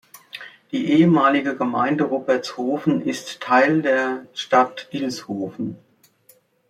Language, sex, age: German, female, 60-69